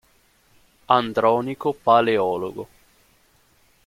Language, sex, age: Italian, male, 19-29